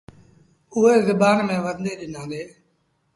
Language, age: Sindhi Bhil, 40-49